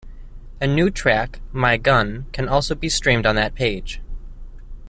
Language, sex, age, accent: English, male, 19-29, United States English